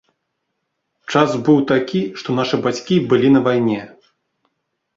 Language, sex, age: Belarusian, male, 30-39